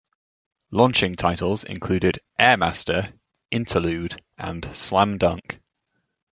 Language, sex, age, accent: English, male, 19-29, England English